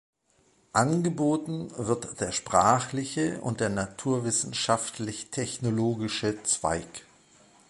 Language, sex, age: German, male, 40-49